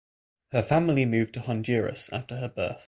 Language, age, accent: English, 19-29, England English; Northern English